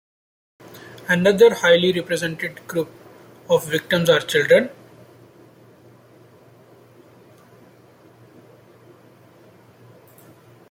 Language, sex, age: English, male, 30-39